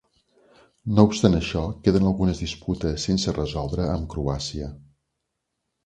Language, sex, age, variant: Catalan, male, 50-59, Central